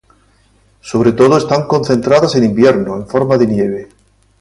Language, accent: Spanish, España: Sur peninsular (Andalucia, Extremadura, Murcia)